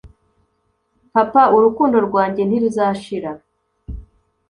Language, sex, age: Kinyarwanda, female, 19-29